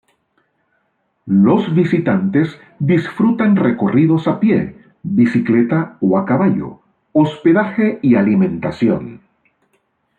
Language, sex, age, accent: Spanish, male, 50-59, América central